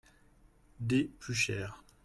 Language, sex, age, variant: French, male, 30-39, Français de métropole